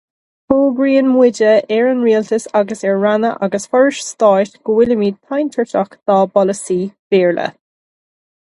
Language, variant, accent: Irish, Gaeilge na Mumhan, Cainteoir líofa, ní ó dhúchas